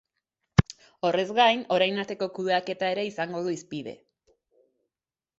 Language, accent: Basque, Erdialdekoa edo Nafarra (Gipuzkoa, Nafarroa)